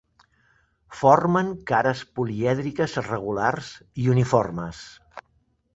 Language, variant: Catalan, Central